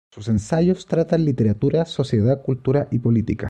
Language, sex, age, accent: Spanish, male, 19-29, Chileno: Chile, Cuyo